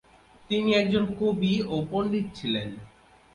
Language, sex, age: Bengali, male, 30-39